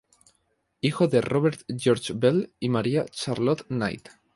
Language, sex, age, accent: Spanish, male, 19-29, España: Islas Canarias